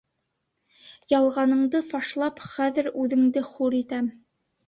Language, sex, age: Bashkir, female, 19-29